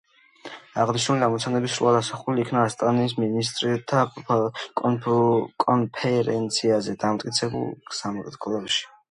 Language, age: Georgian, under 19